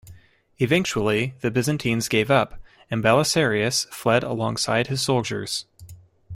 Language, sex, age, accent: English, male, 19-29, United States English